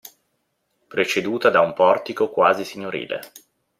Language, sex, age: Italian, male, 30-39